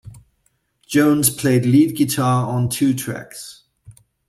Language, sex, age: English, male, 40-49